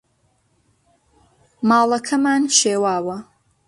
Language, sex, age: Central Kurdish, female, 19-29